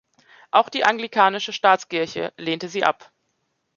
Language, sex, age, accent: German, female, 30-39, Deutschland Deutsch